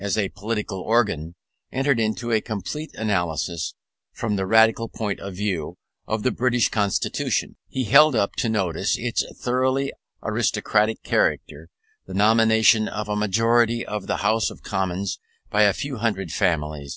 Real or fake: real